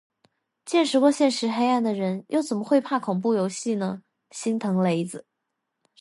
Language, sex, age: Chinese, female, 19-29